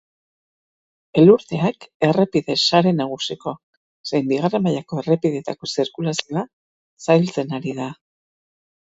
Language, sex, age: Basque, female, 40-49